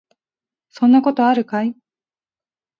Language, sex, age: Japanese, female, 19-29